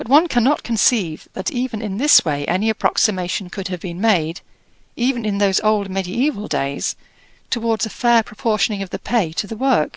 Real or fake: real